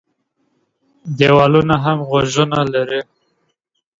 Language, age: Pashto, 19-29